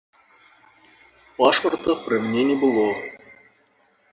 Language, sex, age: Belarusian, male, 40-49